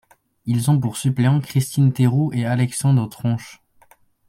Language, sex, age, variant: French, male, under 19, Français de métropole